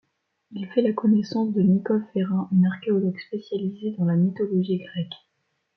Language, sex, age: French, female, under 19